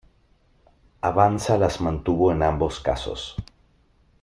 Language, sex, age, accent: Spanish, male, 40-49, Caribe: Cuba, Venezuela, Puerto Rico, República Dominicana, Panamá, Colombia caribeña, México caribeño, Costa del golfo de México